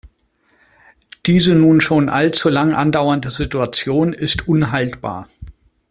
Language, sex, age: German, male, 40-49